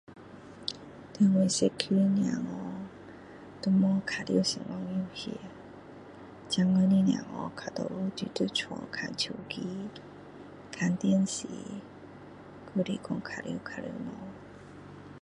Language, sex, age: Min Dong Chinese, female, 40-49